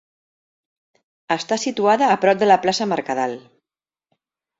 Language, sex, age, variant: Catalan, female, 50-59, Central